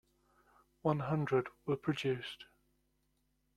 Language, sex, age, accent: English, male, 50-59, England English